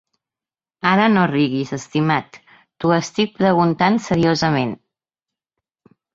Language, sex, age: Catalan, female, 50-59